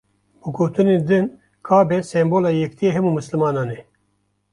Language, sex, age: Kurdish, male, 50-59